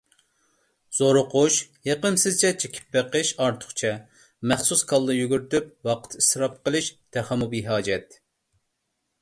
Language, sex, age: Uyghur, male, 30-39